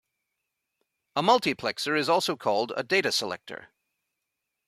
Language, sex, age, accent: English, male, 50-59, United States English